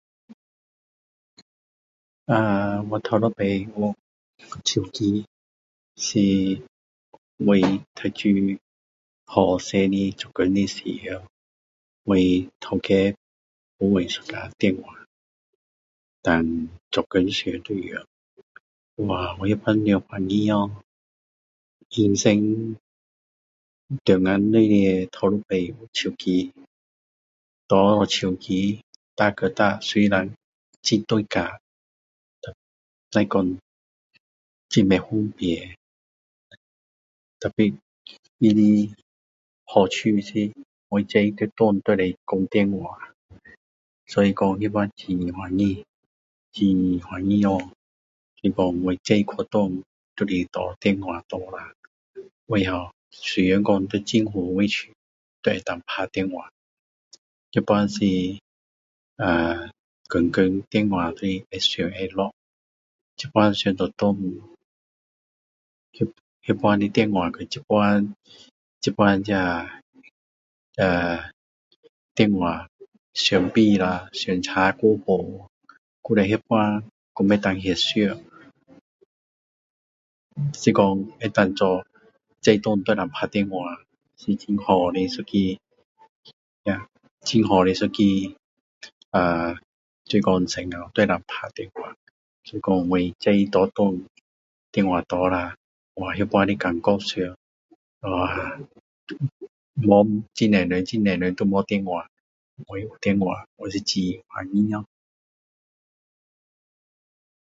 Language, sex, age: Min Dong Chinese, male, 50-59